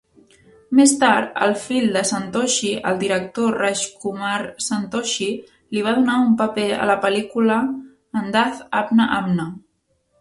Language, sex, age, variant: Catalan, female, 19-29, Central